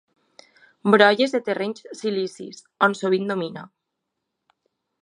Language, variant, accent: Catalan, Valencià central, valencià